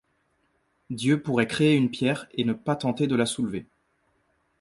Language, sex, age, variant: French, male, 19-29, Français de métropole